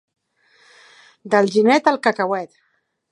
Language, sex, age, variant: Catalan, female, 40-49, Central